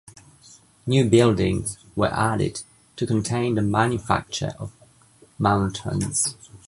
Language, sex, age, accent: English, male, 30-39, England English